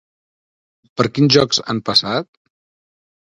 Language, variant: Catalan, Central